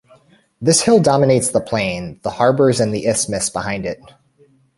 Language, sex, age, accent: English, male, 30-39, United States English